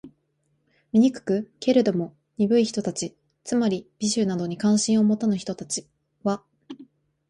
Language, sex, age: Japanese, female, 19-29